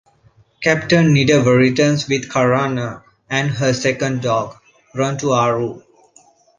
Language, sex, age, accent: English, male, 30-39, India and South Asia (India, Pakistan, Sri Lanka)